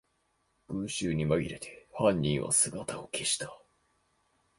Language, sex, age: Japanese, male, 19-29